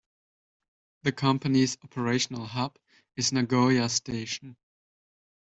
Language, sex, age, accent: English, male, 19-29, United States English